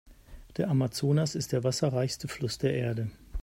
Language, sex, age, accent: German, male, 50-59, Deutschland Deutsch